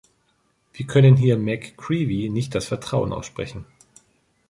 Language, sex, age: German, male, 40-49